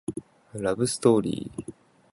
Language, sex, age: Japanese, male, 19-29